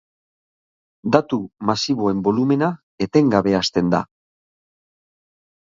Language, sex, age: Basque, male, 60-69